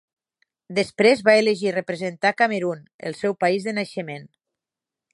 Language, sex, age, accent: Catalan, female, 50-59, Ebrenc